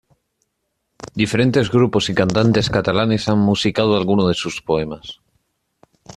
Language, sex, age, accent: Spanish, male, 19-29, España: Sur peninsular (Andalucia, Extremadura, Murcia)